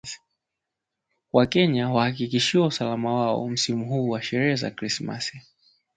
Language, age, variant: Swahili, 19-29, Kiswahili cha Bara ya Tanzania